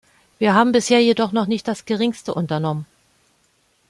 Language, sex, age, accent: German, female, 50-59, Deutschland Deutsch